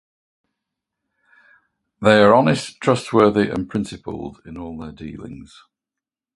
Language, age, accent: English, 60-69, England English